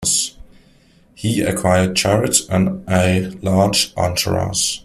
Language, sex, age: English, male, 19-29